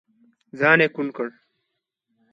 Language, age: Pashto, 19-29